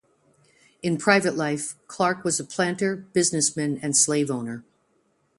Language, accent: English, United States English